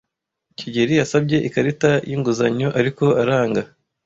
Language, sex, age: Kinyarwanda, male, 19-29